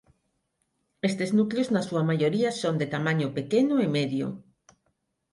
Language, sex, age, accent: Galician, female, 50-59, Neofalante